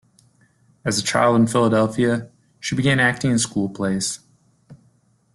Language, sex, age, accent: English, male, 19-29, United States English